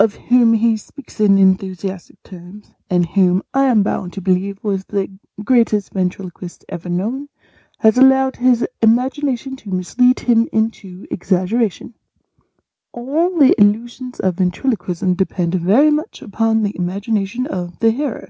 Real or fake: real